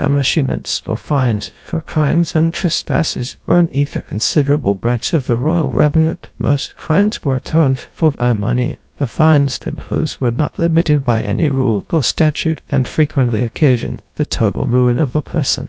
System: TTS, GlowTTS